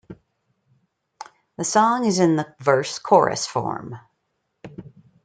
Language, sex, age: English, female, 50-59